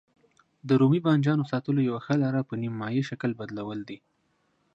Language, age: Pashto, 19-29